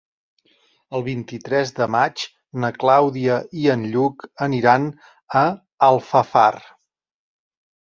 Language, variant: Catalan, Central